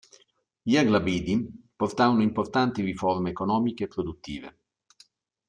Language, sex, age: Italian, male, 50-59